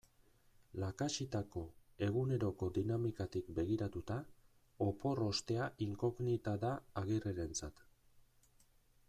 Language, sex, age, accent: Basque, male, 40-49, Erdialdekoa edo Nafarra (Gipuzkoa, Nafarroa)